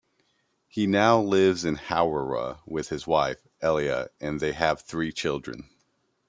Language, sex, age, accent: English, male, 30-39, United States English